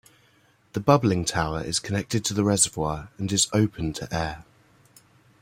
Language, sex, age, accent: English, male, 19-29, England English